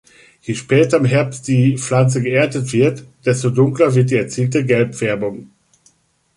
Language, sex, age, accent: German, male, 50-59, Deutschland Deutsch